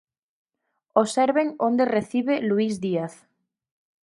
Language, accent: Galician, Central (gheada); Normativo (estándar)